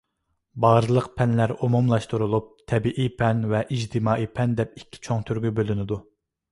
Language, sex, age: Uyghur, male, 19-29